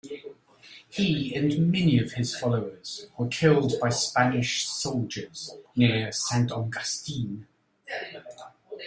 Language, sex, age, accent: English, male, 50-59, England English